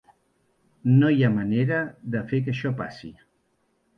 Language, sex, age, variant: Catalan, male, 50-59, Central